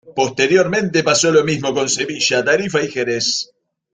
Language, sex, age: Spanish, male, 40-49